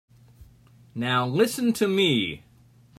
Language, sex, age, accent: English, male, 60-69, United States English